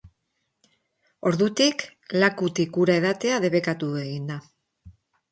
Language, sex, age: Basque, female, 50-59